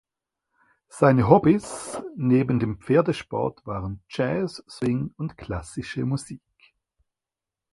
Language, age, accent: German, 50-59, Schweizerdeutsch